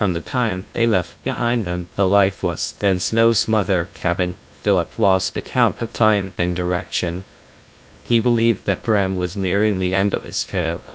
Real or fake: fake